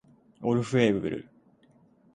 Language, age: Japanese, 19-29